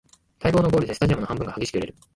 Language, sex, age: Japanese, male, 19-29